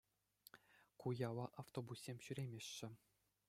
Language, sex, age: Chuvash, male, under 19